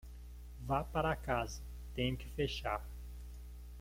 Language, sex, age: Portuguese, male, 30-39